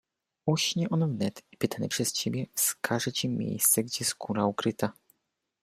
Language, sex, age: Polish, male, 30-39